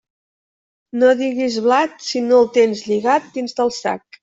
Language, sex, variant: Catalan, female, Central